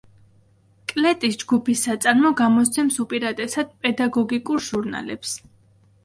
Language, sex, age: Georgian, female, 19-29